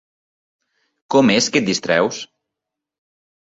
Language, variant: Catalan, Nord-Occidental